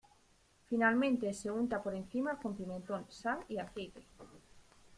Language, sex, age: Spanish, female, 30-39